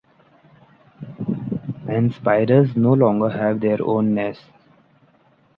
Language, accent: English, India and South Asia (India, Pakistan, Sri Lanka)